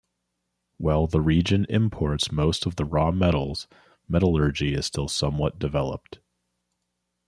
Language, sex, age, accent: English, male, 30-39, United States English